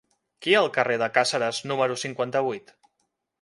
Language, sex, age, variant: Catalan, male, 19-29, Central